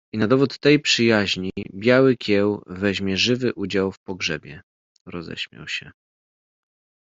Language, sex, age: Polish, male, 30-39